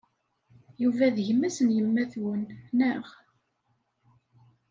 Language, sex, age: Kabyle, female, 30-39